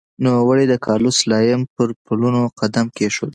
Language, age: Pashto, under 19